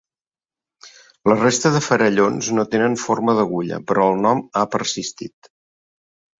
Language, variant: Catalan, Central